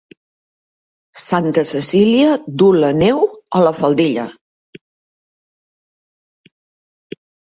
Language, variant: Catalan, Central